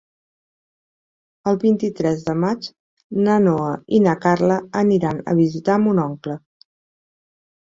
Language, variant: Catalan, Central